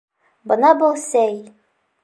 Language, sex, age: Bashkir, female, 30-39